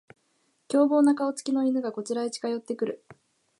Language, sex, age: Japanese, female, 19-29